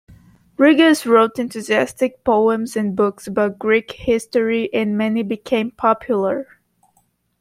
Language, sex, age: English, female, 19-29